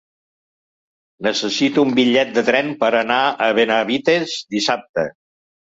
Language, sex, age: Catalan, male, 70-79